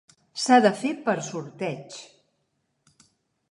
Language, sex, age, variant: Catalan, female, 50-59, Central